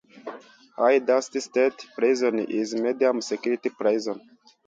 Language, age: English, 19-29